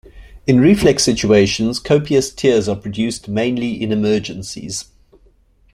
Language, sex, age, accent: English, male, 40-49, Southern African (South Africa, Zimbabwe, Namibia)